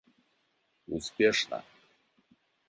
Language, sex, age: Russian, male, 30-39